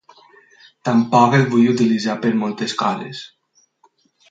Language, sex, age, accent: Catalan, male, 19-29, valencià